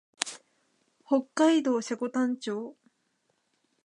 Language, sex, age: Japanese, female, 19-29